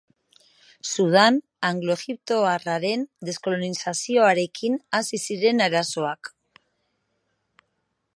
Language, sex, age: Basque, female, 40-49